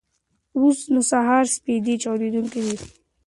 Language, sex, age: Pashto, male, 19-29